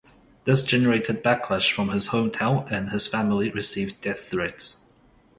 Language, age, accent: English, 19-29, New Zealand English